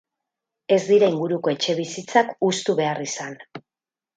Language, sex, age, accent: Basque, female, 50-59, Mendebalekoa (Araba, Bizkaia, Gipuzkoako mendebaleko herri batzuk)